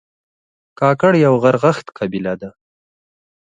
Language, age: Pashto, 19-29